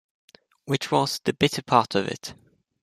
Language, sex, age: English, male, under 19